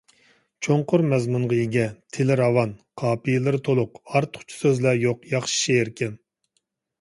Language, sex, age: Uyghur, male, 40-49